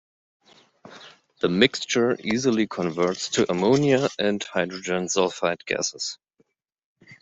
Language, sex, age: English, male, 30-39